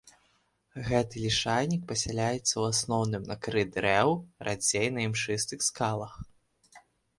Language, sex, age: Belarusian, male, under 19